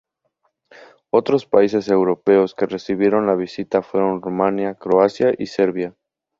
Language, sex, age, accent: Spanish, male, 19-29, México